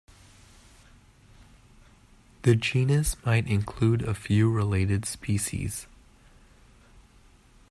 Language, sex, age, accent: English, male, under 19, United States English